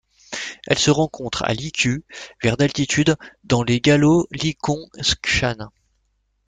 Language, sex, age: French, male, 40-49